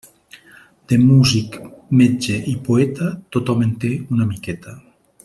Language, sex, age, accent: Catalan, male, 40-49, valencià